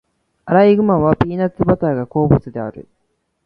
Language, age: Japanese, 19-29